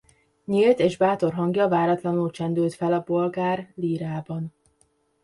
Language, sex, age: Hungarian, female, 19-29